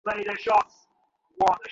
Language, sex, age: Bengali, male, 19-29